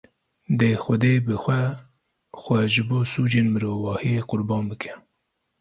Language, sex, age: Kurdish, male, 30-39